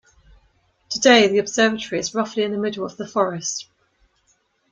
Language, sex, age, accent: English, female, 60-69, England English